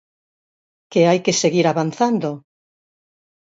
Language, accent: Galician, Normativo (estándar)